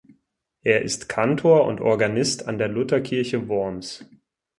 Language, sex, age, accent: German, male, 30-39, Deutschland Deutsch